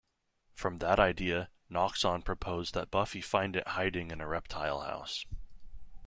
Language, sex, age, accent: English, male, 19-29, United States English